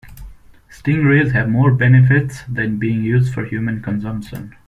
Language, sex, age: English, male, 19-29